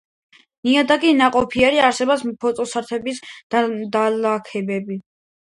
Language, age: Georgian, under 19